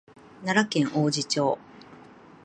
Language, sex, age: Japanese, female, 50-59